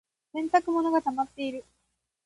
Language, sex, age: Japanese, female, 19-29